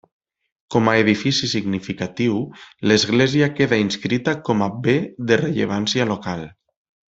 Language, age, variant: Catalan, 30-39, Nord-Occidental